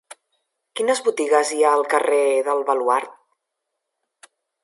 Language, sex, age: Catalan, female, 40-49